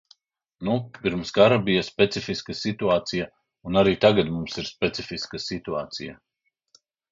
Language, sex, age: Latvian, male, 40-49